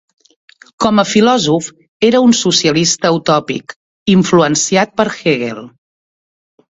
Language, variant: Catalan, Central